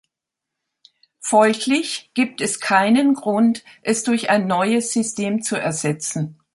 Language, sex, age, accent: German, female, 70-79, Deutschland Deutsch